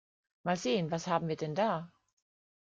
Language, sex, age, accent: German, female, 40-49, Deutschland Deutsch